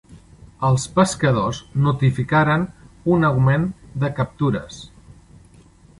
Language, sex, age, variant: Catalan, male, 50-59, Central